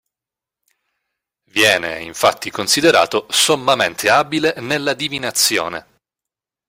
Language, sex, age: Italian, male, 19-29